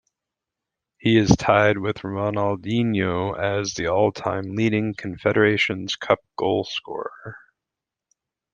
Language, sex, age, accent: English, male, 40-49, United States English